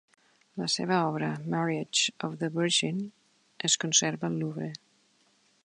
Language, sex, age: Catalan, female, 40-49